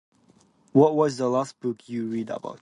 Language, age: English, 19-29